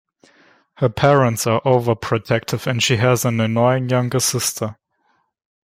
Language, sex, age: English, male, 19-29